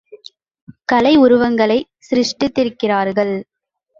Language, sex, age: Tamil, female, under 19